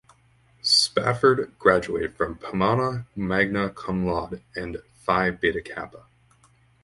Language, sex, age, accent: English, male, 19-29, Canadian English